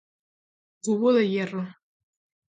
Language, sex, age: Spanish, female, 19-29